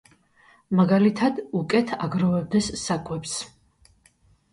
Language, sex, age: Georgian, female, 50-59